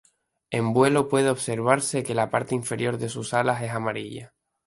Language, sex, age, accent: Spanish, male, 19-29, España: Islas Canarias